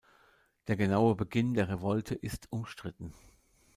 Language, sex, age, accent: German, male, 50-59, Deutschland Deutsch